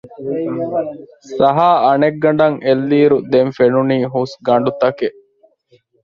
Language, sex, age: Divehi, male, 19-29